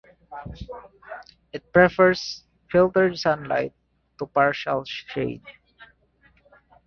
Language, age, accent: English, 19-29, United States English